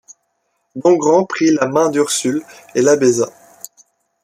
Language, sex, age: French, male, under 19